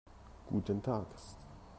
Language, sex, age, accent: German, male, 50-59, Deutschland Deutsch